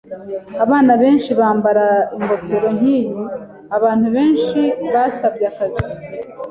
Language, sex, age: Kinyarwanda, male, 19-29